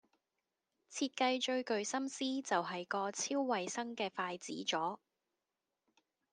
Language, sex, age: Cantonese, female, 30-39